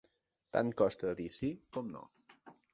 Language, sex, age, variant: Catalan, male, 30-39, Central